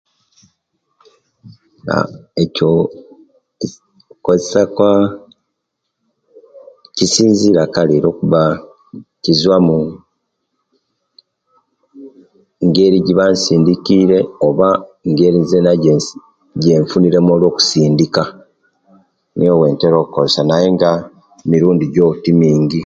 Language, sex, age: Kenyi, male, 40-49